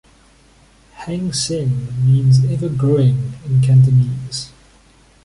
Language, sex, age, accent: English, male, 30-39, Southern African (South Africa, Zimbabwe, Namibia)